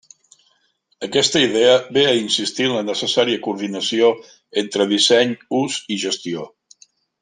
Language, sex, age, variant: Catalan, male, 50-59, Central